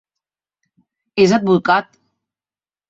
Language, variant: Catalan, Central